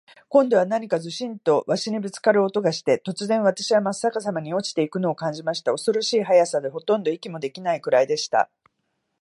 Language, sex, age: Japanese, female, 50-59